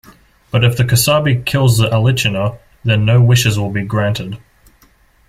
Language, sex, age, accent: English, male, under 19, Australian English